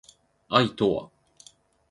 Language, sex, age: Japanese, male, 19-29